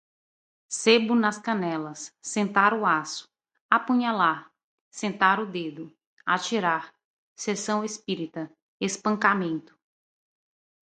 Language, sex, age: Portuguese, female, 30-39